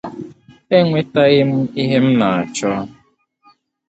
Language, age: Igbo, 19-29